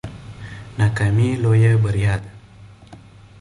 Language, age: Pashto, 30-39